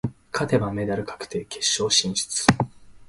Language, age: Japanese, 19-29